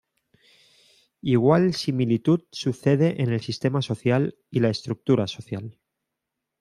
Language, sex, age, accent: Spanish, male, 30-39, España: Centro-Sur peninsular (Madrid, Toledo, Castilla-La Mancha)